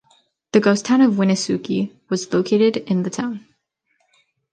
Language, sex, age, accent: English, female, under 19, United States English